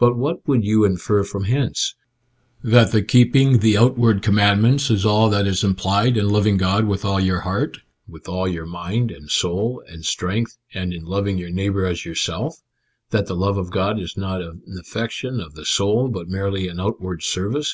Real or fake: real